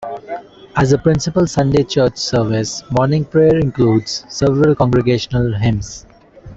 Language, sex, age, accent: English, male, 19-29, India and South Asia (India, Pakistan, Sri Lanka)